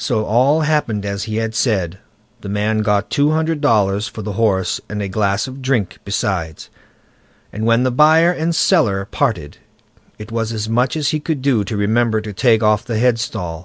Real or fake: real